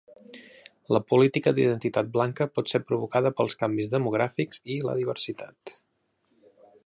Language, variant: Catalan, Central